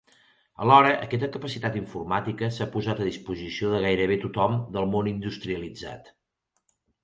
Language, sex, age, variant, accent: Catalan, male, 40-49, Central, tarragoní